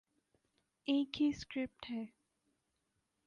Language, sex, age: Urdu, female, 19-29